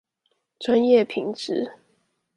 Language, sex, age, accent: Chinese, female, 19-29, 出生地：臺北市